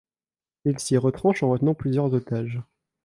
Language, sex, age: French, male, under 19